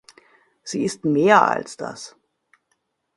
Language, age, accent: German, 40-49, Deutschland Deutsch